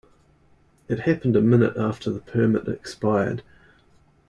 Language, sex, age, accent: English, male, 40-49, New Zealand English